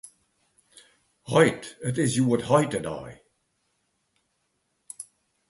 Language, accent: Western Frisian, Klaaifrysk